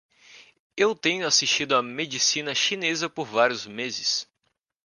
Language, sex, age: Portuguese, male, under 19